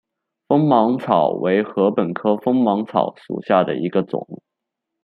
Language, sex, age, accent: Chinese, male, 19-29, 出生地：四川省